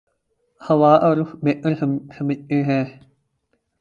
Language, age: Urdu, 19-29